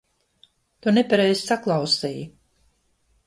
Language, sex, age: Latvian, female, 60-69